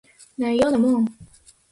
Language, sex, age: Japanese, female, 19-29